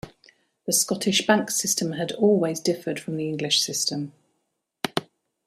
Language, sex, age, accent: English, female, 40-49, England English